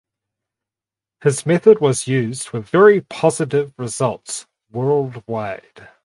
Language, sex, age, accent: English, male, 30-39, New Zealand English